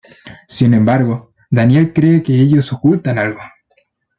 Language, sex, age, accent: Spanish, male, 19-29, Chileno: Chile, Cuyo